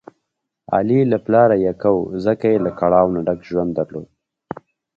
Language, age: Pashto, 19-29